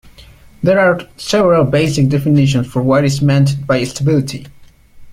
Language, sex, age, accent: English, male, 19-29, United States English